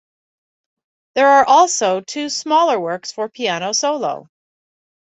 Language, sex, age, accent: English, female, 50-59, United States English